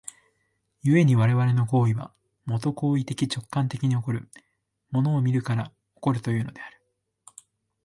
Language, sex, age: Japanese, male, 19-29